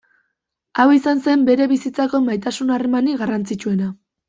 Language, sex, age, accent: Basque, female, under 19, Erdialdekoa edo Nafarra (Gipuzkoa, Nafarroa)